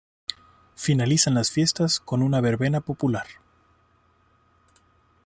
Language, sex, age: Spanish, male, 30-39